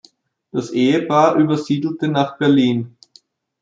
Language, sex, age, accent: German, male, 40-49, Österreichisches Deutsch